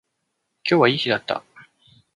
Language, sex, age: Japanese, male, 30-39